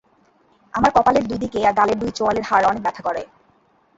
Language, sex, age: Bengali, female, 19-29